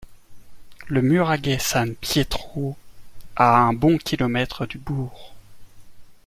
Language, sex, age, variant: French, male, 19-29, Français de métropole